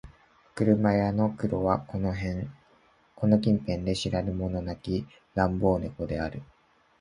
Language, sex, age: Japanese, male, 19-29